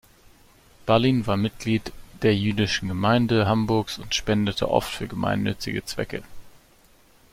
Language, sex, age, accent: German, male, 30-39, Deutschland Deutsch